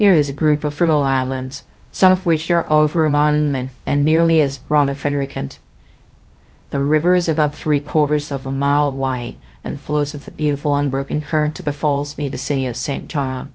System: TTS, VITS